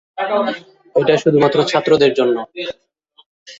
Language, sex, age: Bengali, male, 19-29